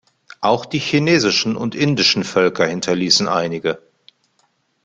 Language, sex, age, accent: German, male, 50-59, Deutschland Deutsch